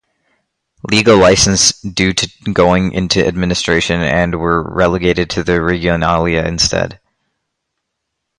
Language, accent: English, United States English